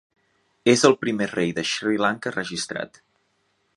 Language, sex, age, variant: Catalan, male, 19-29, Central